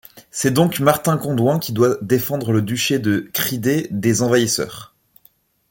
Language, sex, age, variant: French, male, 19-29, Français de métropole